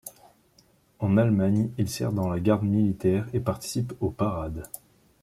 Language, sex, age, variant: French, male, 19-29, Français de métropole